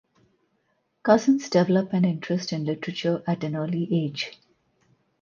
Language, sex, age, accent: English, female, 40-49, India and South Asia (India, Pakistan, Sri Lanka)